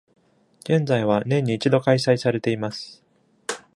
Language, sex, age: Japanese, male, 30-39